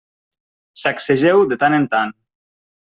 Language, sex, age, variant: Catalan, male, 19-29, Nord-Occidental